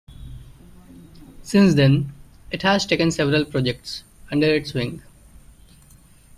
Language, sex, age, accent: English, male, 19-29, India and South Asia (India, Pakistan, Sri Lanka)